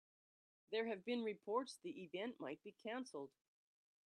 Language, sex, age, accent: English, female, 60-69, United States English